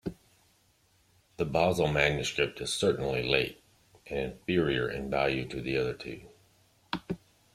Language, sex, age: English, male, 50-59